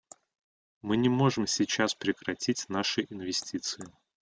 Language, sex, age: Russian, male, 30-39